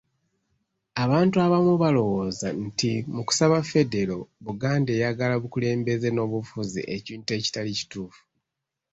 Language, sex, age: Ganda, male, 90+